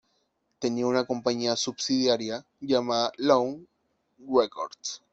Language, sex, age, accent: Spanish, male, 19-29, Andino-Pacífico: Colombia, Perú, Ecuador, oeste de Bolivia y Venezuela andina